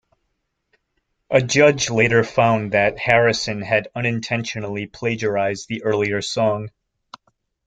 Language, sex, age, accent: English, male, 30-39, United States English